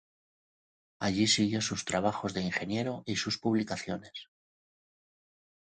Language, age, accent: Spanish, 50-59, España: Centro-Sur peninsular (Madrid, Toledo, Castilla-La Mancha)